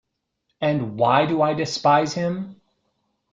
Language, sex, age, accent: English, male, 30-39, United States English